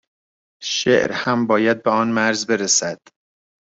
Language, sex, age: Persian, male, 30-39